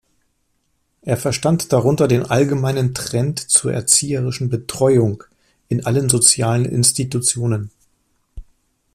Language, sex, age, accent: German, male, 50-59, Deutschland Deutsch